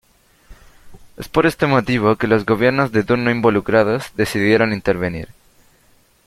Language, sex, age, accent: Spanish, male, under 19, Chileno: Chile, Cuyo